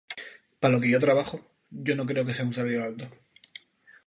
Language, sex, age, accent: Spanish, male, 19-29, España: Islas Canarias